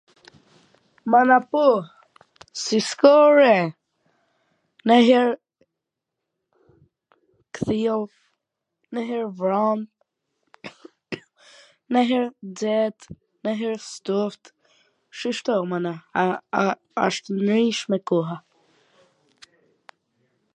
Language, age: Gheg Albanian, under 19